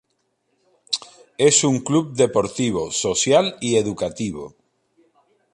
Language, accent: Spanish, España: Sur peninsular (Andalucia, Extremadura, Murcia)